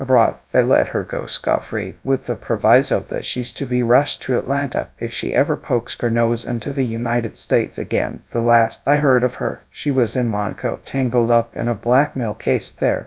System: TTS, GradTTS